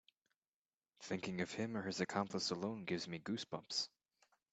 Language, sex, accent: English, male, United States English